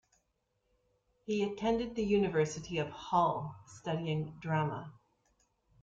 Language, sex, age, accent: English, female, 50-59, Canadian English